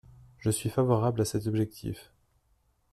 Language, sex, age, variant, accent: French, male, 19-29, Français d'Europe, Français de Suisse